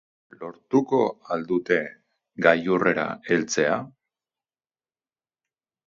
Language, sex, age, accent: Basque, male, 40-49, Mendebalekoa (Araba, Bizkaia, Gipuzkoako mendebaleko herri batzuk)